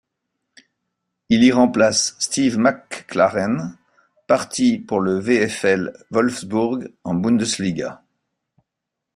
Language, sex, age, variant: French, male, 60-69, Français de métropole